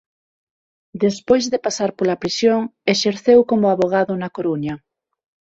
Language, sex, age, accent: Galician, female, 30-39, Normativo (estándar); Neofalante